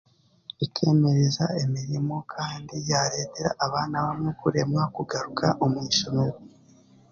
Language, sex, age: Chiga, male, 30-39